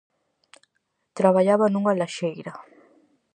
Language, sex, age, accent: Galician, female, under 19, Atlántico (seseo e gheada)